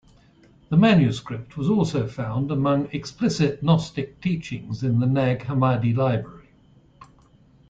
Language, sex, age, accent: English, male, 60-69, England English